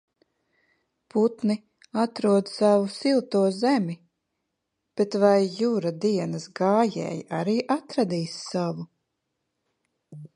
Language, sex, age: Latvian, female, 40-49